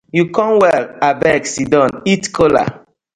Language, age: Nigerian Pidgin, 30-39